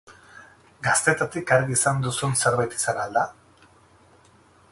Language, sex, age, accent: Basque, male, 50-59, Erdialdekoa edo Nafarra (Gipuzkoa, Nafarroa)